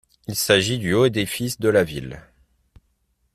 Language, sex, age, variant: French, male, 30-39, Français de métropole